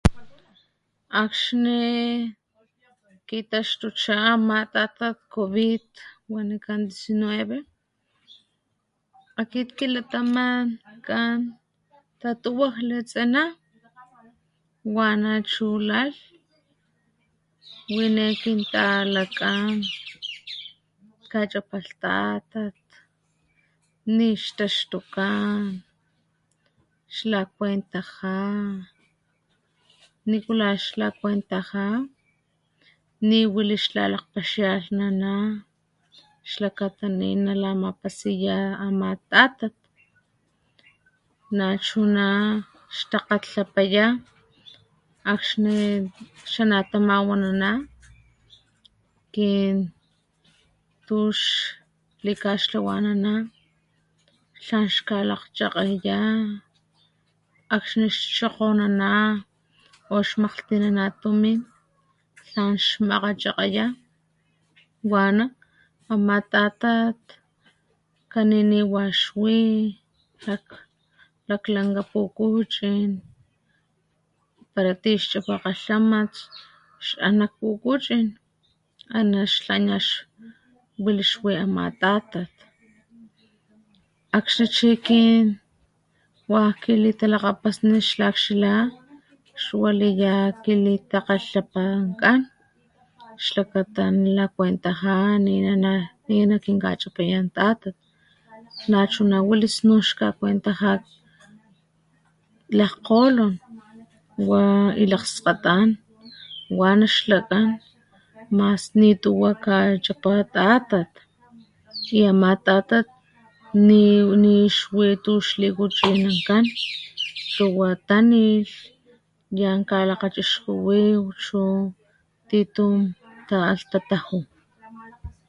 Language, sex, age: Papantla Totonac, female, 30-39